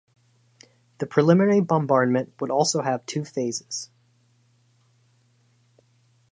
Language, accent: English, United States English